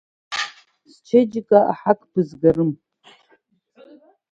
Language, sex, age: Abkhazian, female, 30-39